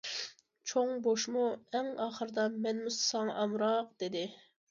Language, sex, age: Uyghur, female, 30-39